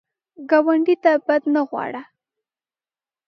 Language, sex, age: Pashto, female, 19-29